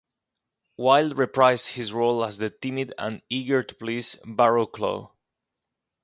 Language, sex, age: English, male, 19-29